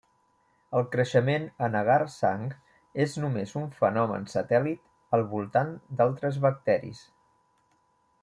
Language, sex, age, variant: Catalan, male, 40-49, Central